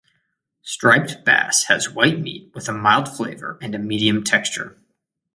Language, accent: English, United States English